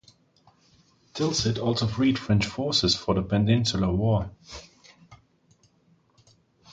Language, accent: English, German English